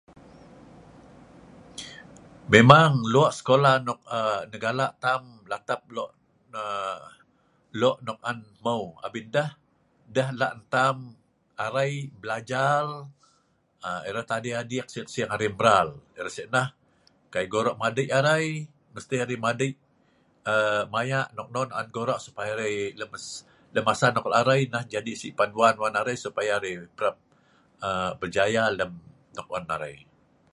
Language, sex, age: Sa'ban, male, 60-69